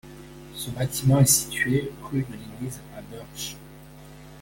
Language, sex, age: French, male, 40-49